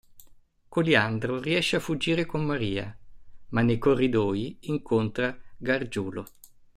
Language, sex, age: Italian, male, 50-59